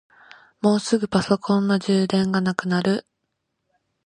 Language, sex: Japanese, female